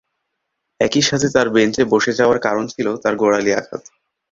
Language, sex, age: Bengali, male, under 19